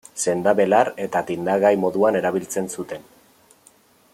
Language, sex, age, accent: Basque, male, 30-39, Erdialdekoa edo Nafarra (Gipuzkoa, Nafarroa)